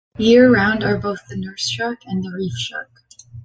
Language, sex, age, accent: English, female, 19-29, Canadian English